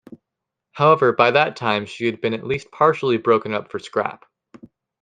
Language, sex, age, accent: English, female, 19-29, United States English